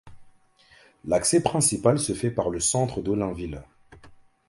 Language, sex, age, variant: French, male, 30-39, Français de métropole